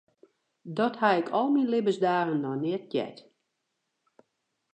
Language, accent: Western Frisian, Wâldfrysk